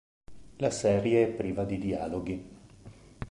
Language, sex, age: Italian, male, 40-49